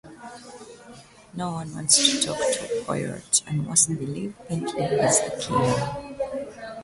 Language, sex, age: English, female, 30-39